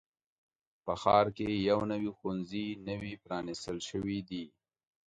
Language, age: Pashto, 30-39